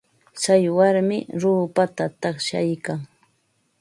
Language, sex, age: Ambo-Pasco Quechua, female, 60-69